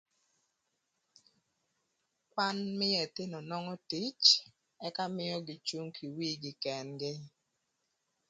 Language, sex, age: Thur, female, 30-39